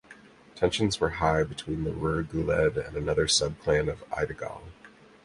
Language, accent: English, United States English